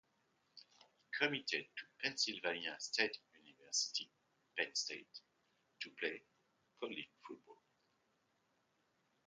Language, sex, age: English, male, 40-49